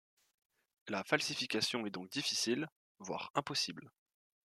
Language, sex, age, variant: French, male, 19-29, Français de métropole